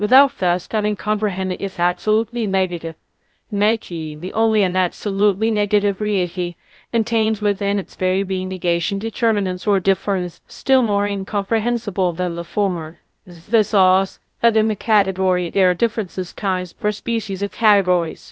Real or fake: fake